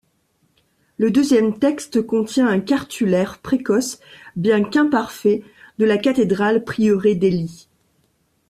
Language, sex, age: French, female, 40-49